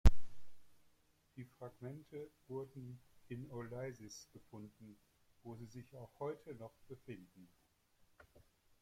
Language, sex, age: German, male, 60-69